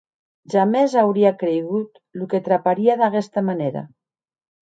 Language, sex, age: Occitan, female, 50-59